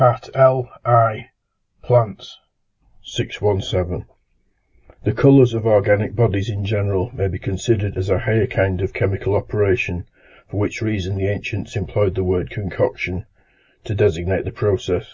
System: none